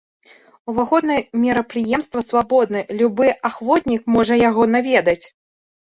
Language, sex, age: Belarusian, female, 19-29